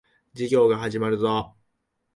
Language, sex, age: Japanese, male, 19-29